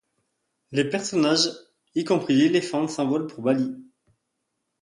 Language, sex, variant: French, male, Français de métropole